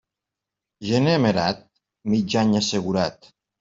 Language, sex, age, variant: Catalan, male, 60-69, Nord-Occidental